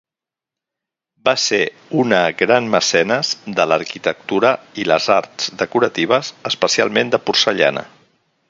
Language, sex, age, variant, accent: Catalan, male, 50-59, Central, Barceloní